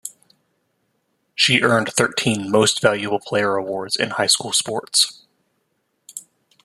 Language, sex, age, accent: English, male, 30-39, United States English